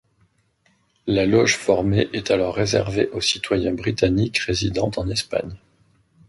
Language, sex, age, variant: French, male, 40-49, Français de métropole